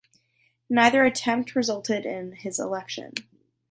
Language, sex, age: English, female, under 19